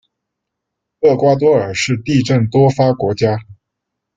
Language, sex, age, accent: Chinese, male, 19-29, 出生地：四川省